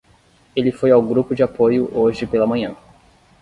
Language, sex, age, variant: Portuguese, male, 19-29, Portuguese (Brasil)